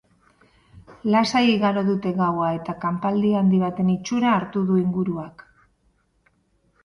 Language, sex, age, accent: Basque, female, 40-49, Erdialdekoa edo Nafarra (Gipuzkoa, Nafarroa)